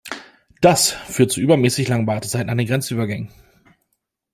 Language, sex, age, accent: German, male, 30-39, Deutschland Deutsch